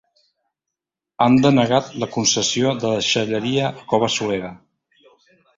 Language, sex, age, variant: Catalan, male, 50-59, Central